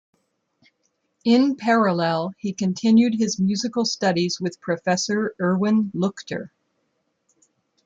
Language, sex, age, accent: English, female, 50-59, United States English